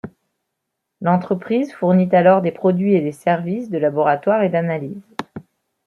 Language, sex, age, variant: French, female, 30-39, Français de métropole